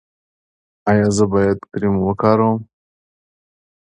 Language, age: Pashto, 30-39